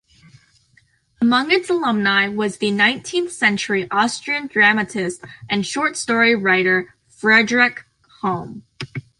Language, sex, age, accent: English, female, under 19, United States English